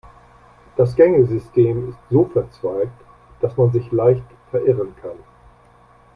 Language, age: German, 60-69